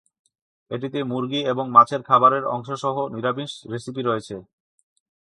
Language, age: Bengali, 30-39